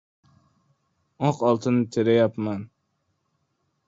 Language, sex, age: Uzbek, male, under 19